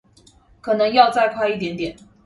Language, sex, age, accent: Chinese, female, 19-29, 出生地：臺中市